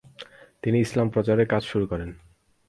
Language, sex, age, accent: Bengali, male, 19-29, প্রমিত; চলিত